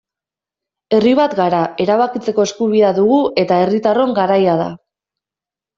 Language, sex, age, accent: Basque, female, 19-29, Erdialdekoa edo Nafarra (Gipuzkoa, Nafarroa)